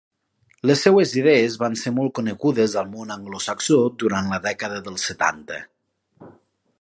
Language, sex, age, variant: Catalan, male, 30-39, Nord-Occidental